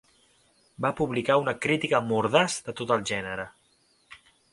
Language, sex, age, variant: Catalan, male, 19-29, Central